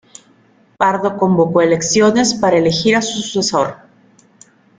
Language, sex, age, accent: Spanish, female, 30-39, México